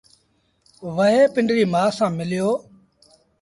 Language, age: Sindhi Bhil, 40-49